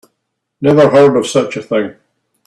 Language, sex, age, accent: English, male, 50-59, Scottish English